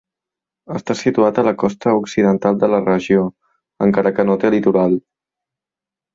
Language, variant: Catalan, Central